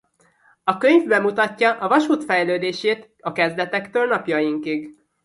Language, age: Hungarian, 30-39